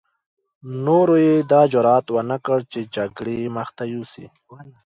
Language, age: Pashto, 19-29